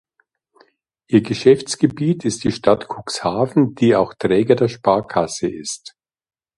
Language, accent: German, Deutschland Deutsch